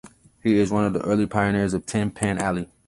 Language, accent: English, United States English